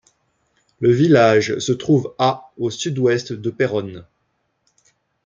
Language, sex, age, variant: French, male, 19-29, Français de métropole